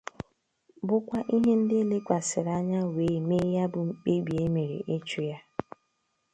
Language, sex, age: Igbo, female, 30-39